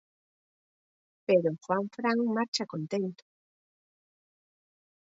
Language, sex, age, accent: Galician, female, 50-59, Oriental (común en zona oriental)